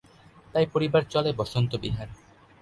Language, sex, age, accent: Bengali, male, under 19, Bangladeshi